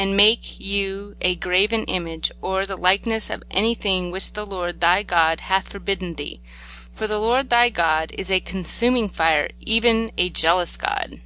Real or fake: real